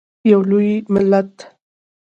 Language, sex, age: Pashto, female, 19-29